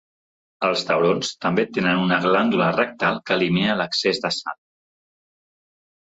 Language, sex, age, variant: Catalan, male, 40-49, Central